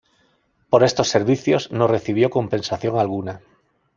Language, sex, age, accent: Spanish, male, 40-49, España: Sur peninsular (Andalucia, Extremadura, Murcia)